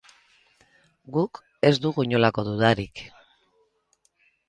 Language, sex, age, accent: Basque, female, 50-59, Mendebalekoa (Araba, Bizkaia, Gipuzkoako mendebaleko herri batzuk)